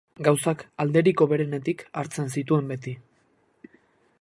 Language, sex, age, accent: Basque, male, 30-39, Erdialdekoa edo Nafarra (Gipuzkoa, Nafarroa)